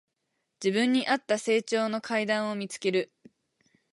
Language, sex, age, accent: Japanese, female, 19-29, 標準語